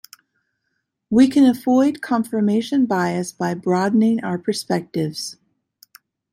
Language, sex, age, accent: English, female, 50-59, United States English